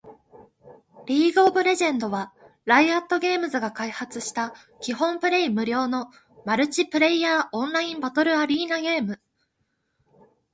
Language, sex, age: Japanese, female, 19-29